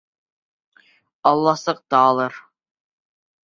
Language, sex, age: Bashkir, male, under 19